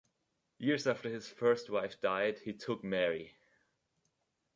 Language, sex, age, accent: English, male, 19-29, United States English